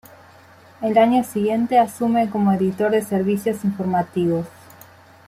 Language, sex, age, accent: Spanish, female, 30-39, Rioplatense: Argentina, Uruguay, este de Bolivia, Paraguay